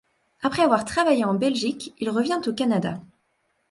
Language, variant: French, Français de métropole